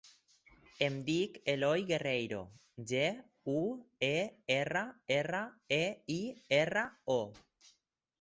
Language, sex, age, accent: Catalan, male, 19-29, valencià